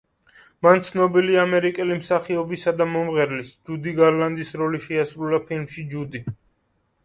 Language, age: Georgian, 19-29